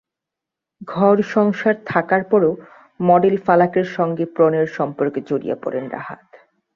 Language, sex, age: Bengali, female, 19-29